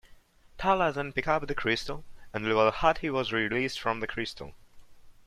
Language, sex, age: English, male, under 19